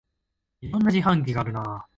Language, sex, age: Japanese, male, 19-29